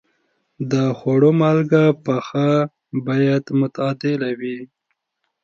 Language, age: Pashto, 19-29